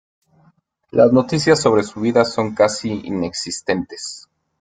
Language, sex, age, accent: Spanish, male, 40-49, México